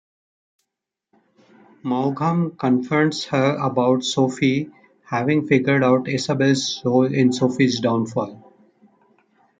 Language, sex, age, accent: English, male, 40-49, India and South Asia (India, Pakistan, Sri Lanka)